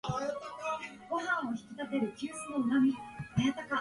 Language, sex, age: Japanese, female, 19-29